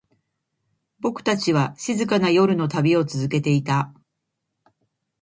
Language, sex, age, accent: Japanese, female, 50-59, 標準語; 東京